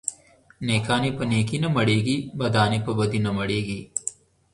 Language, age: Pashto, 30-39